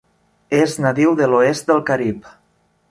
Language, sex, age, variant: Catalan, male, 30-39, Nord-Occidental